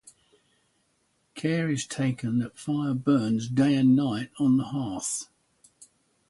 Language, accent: English, England English